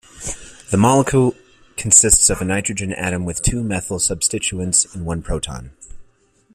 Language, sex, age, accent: English, male, 30-39, United States English